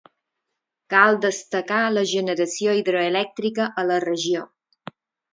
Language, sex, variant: Catalan, female, Balear